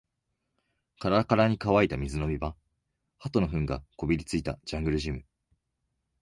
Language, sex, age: Japanese, male, 19-29